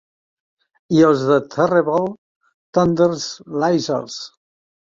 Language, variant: Catalan, Central